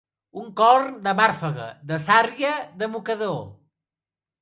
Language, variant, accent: Catalan, Central, central